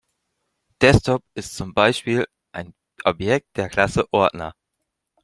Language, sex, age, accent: German, male, 19-29, Deutschland Deutsch